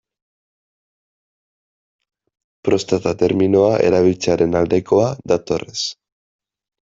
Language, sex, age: Basque, male, 19-29